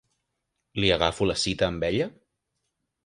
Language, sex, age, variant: Catalan, male, 19-29, Nord-Occidental